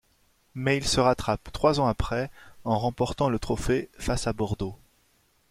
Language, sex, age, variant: French, male, 30-39, Français de métropole